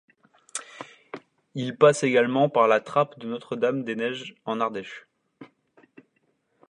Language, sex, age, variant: French, male, 30-39, Français de métropole